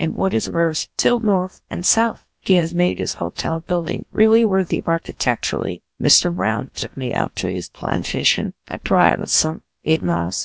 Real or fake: fake